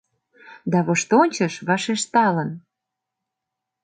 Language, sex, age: Mari, female, 30-39